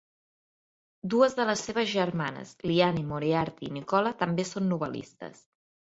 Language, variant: Catalan, Central